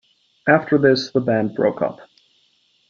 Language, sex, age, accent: English, male, under 19, United States English